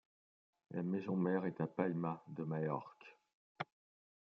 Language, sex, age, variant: French, male, 40-49, Français de métropole